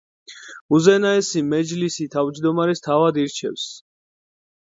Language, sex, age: Georgian, male, 19-29